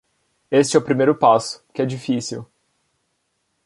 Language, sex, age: Portuguese, male, under 19